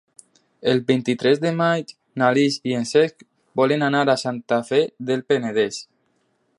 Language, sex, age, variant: Catalan, male, under 19, Alacantí